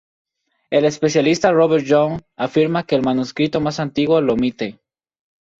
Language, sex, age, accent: Spanish, male, 19-29, México